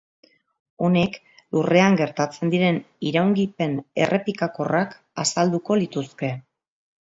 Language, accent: Basque, Mendebalekoa (Araba, Bizkaia, Gipuzkoako mendebaleko herri batzuk)